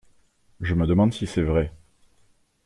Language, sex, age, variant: French, male, 30-39, Français de métropole